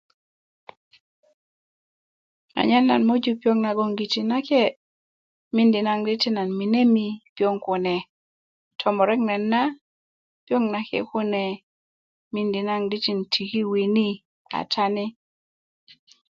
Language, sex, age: Kuku, female, 40-49